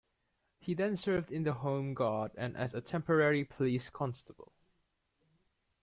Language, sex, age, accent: English, male, 19-29, Australian English